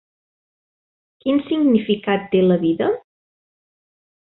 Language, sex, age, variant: Catalan, female, 40-49, Central